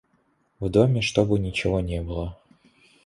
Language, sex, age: Russian, male, 19-29